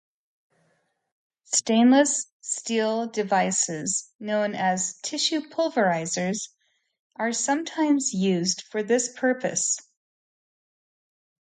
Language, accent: English, United States English